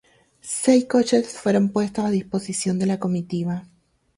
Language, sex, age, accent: Spanish, female, 19-29, Caribe: Cuba, Venezuela, Puerto Rico, República Dominicana, Panamá, Colombia caribeña, México caribeño, Costa del golfo de México